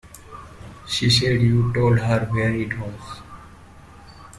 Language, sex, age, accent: English, male, 19-29, India and South Asia (India, Pakistan, Sri Lanka)